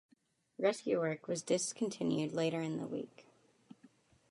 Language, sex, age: English, female, under 19